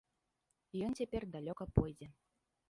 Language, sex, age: Belarusian, female, under 19